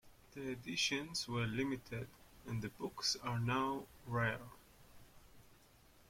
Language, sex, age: English, male, 19-29